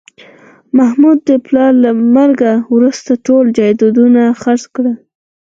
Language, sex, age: Pashto, female, under 19